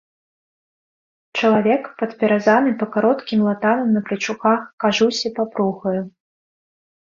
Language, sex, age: Belarusian, female, 19-29